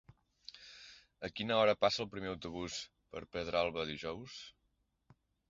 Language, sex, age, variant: Catalan, male, 30-39, Central